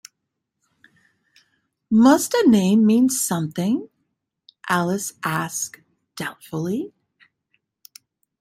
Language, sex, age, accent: English, female, 50-59, United States English